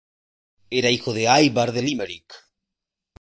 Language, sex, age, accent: Spanish, male, 40-49, Rioplatense: Argentina, Uruguay, este de Bolivia, Paraguay